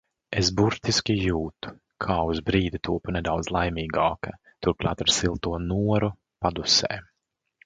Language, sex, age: Latvian, male, 40-49